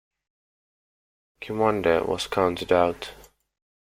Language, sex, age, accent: English, male, 19-29, United States English